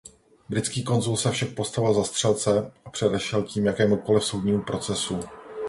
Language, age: Czech, 40-49